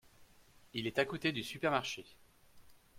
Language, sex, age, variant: French, male, 40-49, Français de métropole